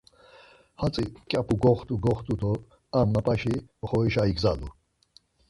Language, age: Laz, 60-69